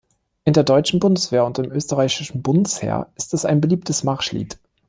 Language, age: German, 30-39